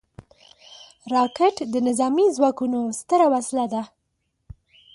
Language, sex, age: Pashto, female, 19-29